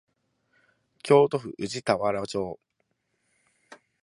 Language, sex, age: Japanese, male, 19-29